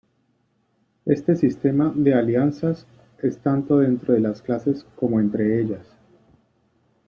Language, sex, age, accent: Spanish, male, 40-49, Caribe: Cuba, Venezuela, Puerto Rico, República Dominicana, Panamá, Colombia caribeña, México caribeño, Costa del golfo de México